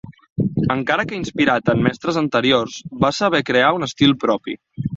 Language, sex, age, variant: Catalan, male, 19-29, Central